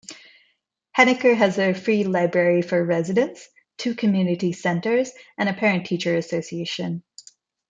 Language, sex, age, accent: English, female, 30-39, India and South Asia (India, Pakistan, Sri Lanka)